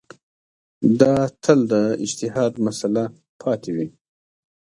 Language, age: Pashto, 40-49